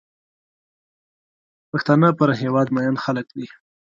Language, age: Pashto, 19-29